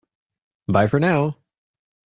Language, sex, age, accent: English, male, 30-39, United States English